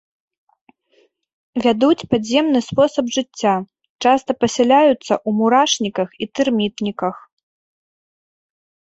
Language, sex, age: Belarusian, female, 30-39